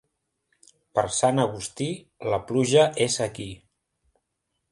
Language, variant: Catalan, Central